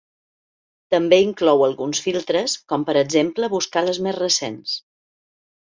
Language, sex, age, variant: Catalan, female, 50-59, Balear